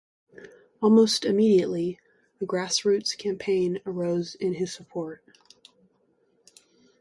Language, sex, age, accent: English, female, 30-39, United States English